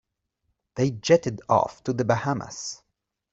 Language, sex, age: English, male, 30-39